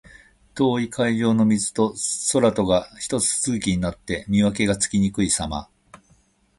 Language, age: Japanese, 50-59